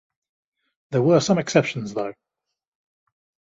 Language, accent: English, England English